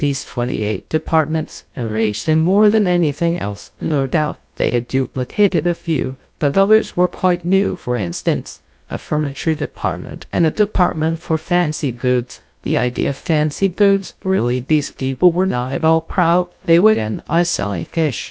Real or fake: fake